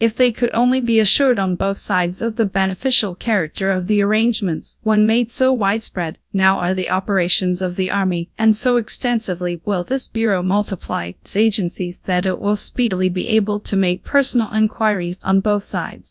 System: TTS, GradTTS